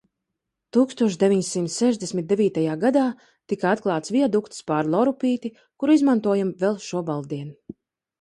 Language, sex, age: Latvian, female, 40-49